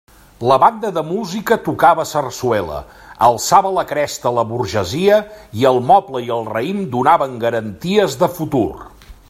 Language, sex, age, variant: Catalan, male, 60-69, Central